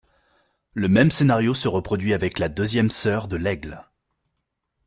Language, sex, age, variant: French, male, 30-39, Français de métropole